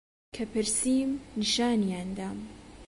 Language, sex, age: Central Kurdish, female, 19-29